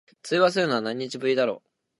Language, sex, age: Japanese, male, 19-29